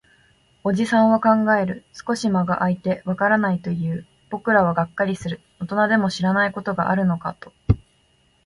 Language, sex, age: Japanese, female, 19-29